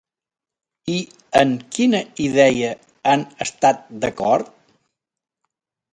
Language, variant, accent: Catalan, Central, central